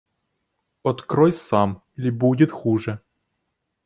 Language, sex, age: Russian, male, 19-29